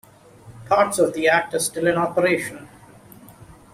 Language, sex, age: English, male, 19-29